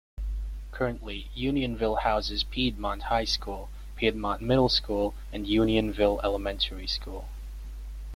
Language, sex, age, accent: English, male, under 19, Canadian English